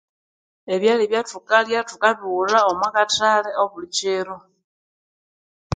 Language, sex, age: Konzo, female, 30-39